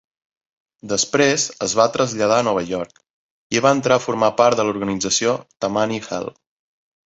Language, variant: Catalan, Central